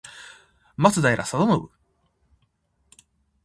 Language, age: Japanese, 19-29